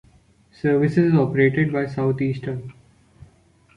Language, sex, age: English, male, under 19